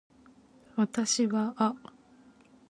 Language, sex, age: Japanese, female, 19-29